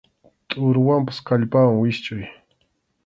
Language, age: Arequipa-La Unión Quechua, 19-29